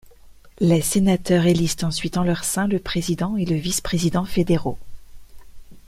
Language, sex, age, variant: French, female, 40-49, Français de métropole